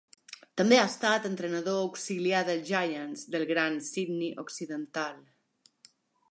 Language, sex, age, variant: Catalan, female, 40-49, Balear